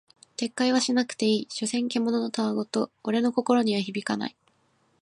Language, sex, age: Japanese, female, 19-29